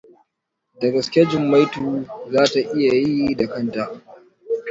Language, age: Hausa, 19-29